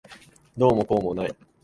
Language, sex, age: Japanese, male, 19-29